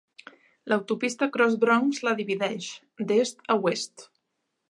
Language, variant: Catalan, Central